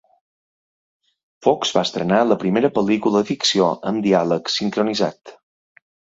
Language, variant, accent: Catalan, Balear, mallorquí